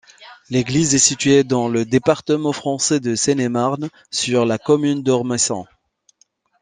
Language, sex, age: French, male, 30-39